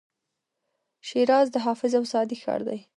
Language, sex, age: Pashto, female, 19-29